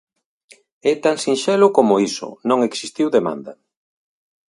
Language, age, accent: Galician, 40-49, Normativo (estándar)